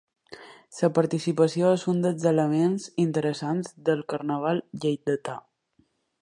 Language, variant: Catalan, Balear